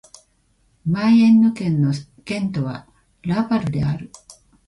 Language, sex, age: Japanese, female, 50-59